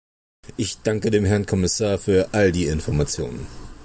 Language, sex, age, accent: German, male, 40-49, Deutschland Deutsch